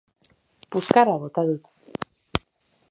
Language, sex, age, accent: Basque, female, 30-39, Mendebalekoa (Araba, Bizkaia, Gipuzkoako mendebaleko herri batzuk)